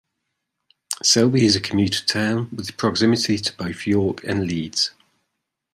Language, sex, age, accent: English, male, 30-39, England English